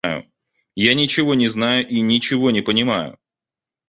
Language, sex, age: Russian, male, 30-39